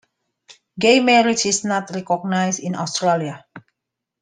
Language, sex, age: English, female, 30-39